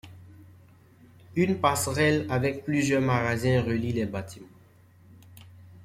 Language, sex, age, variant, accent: French, male, 19-29, Français d'Afrique subsaharienne et des îles africaines, Français de Côte d’Ivoire